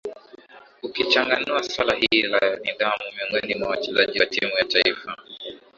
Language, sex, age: Swahili, male, 19-29